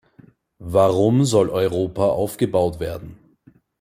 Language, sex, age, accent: German, male, 19-29, Österreichisches Deutsch